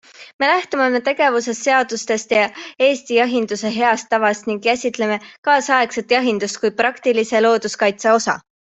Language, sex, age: Estonian, female, 19-29